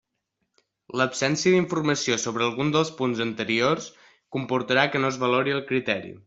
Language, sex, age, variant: Catalan, male, under 19, Balear